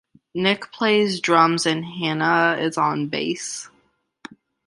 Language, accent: English, United States English